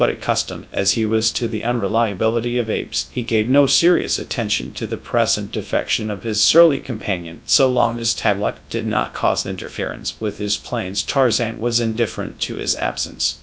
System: TTS, GradTTS